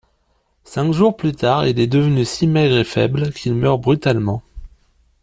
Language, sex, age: French, male, 40-49